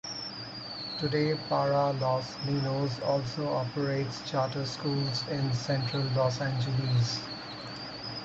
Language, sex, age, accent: English, male, 30-39, India and South Asia (India, Pakistan, Sri Lanka)